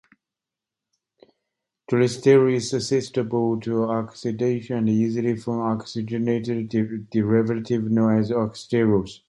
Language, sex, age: English, male, 30-39